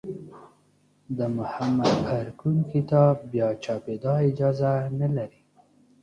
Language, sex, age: Pashto, male, 19-29